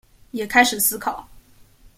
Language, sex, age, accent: Chinese, female, 19-29, 出生地：臺北市